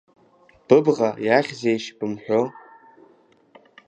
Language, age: Abkhazian, under 19